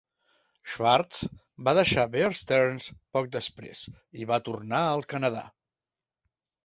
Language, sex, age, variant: Catalan, male, 50-59, Central